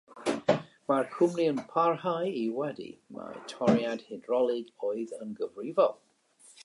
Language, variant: Welsh, North-Eastern Welsh